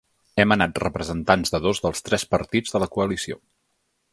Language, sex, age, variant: Catalan, male, 30-39, Nord-Occidental